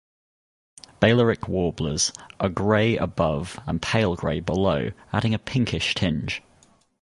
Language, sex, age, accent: English, male, 30-39, England English